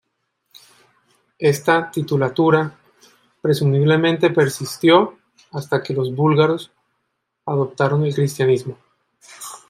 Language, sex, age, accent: Spanish, male, 30-39, Caribe: Cuba, Venezuela, Puerto Rico, República Dominicana, Panamá, Colombia caribeña, México caribeño, Costa del golfo de México